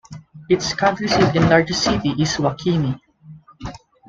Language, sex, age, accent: English, male, 19-29, Filipino